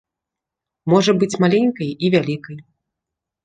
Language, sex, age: Belarusian, female, 30-39